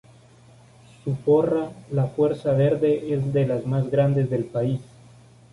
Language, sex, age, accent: Spanish, male, 19-29, América central